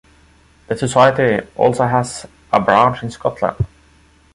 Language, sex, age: English, male, 30-39